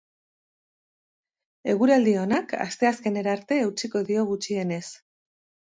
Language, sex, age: Basque, female, 50-59